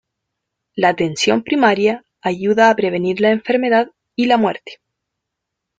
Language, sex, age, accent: Spanish, female, 19-29, Chileno: Chile, Cuyo